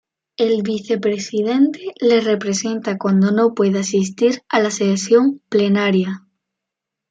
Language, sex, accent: Spanish, female, España: Sur peninsular (Andalucia, Extremadura, Murcia)